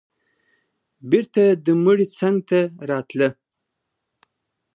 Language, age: Pashto, 40-49